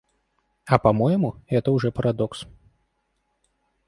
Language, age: Russian, 19-29